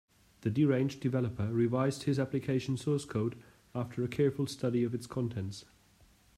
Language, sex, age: English, male, 30-39